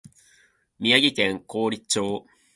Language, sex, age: Japanese, male, 19-29